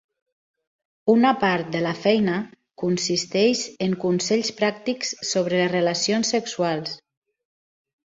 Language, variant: Catalan, Central